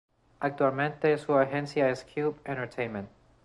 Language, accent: Spanish, Andino-Pacífico: Colombia, Perú, Ecuador, oeste de Bolivia y Venezuela andina